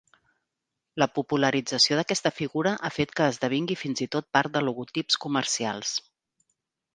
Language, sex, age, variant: Catalan, female, 40-49, Central